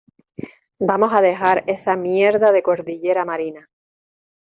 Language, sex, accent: Spanish, female, España: Islas Canarias